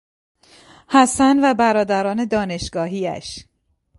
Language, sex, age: Persian, female, 40-49